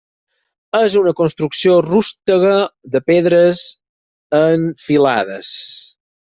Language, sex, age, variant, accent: Catalan, male, 30-39, Balear, mallorquí